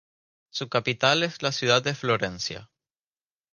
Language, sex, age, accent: Spanish, male, 19-29, España: Islas Canarias